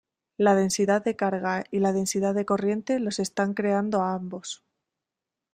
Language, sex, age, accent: Spanish, female, 19-29, España: Centro-Sur peninsular (Madrid, Toledo, Castilla-La Mancha)